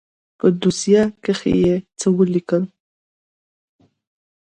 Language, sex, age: Pashto, female, 19-29